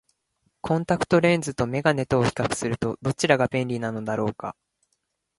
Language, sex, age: Japanese, male, 19-29